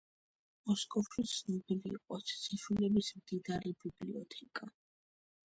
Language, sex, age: Georgian, female, under 19